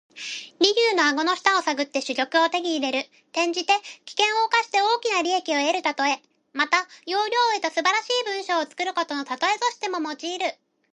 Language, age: Japanese, 19-29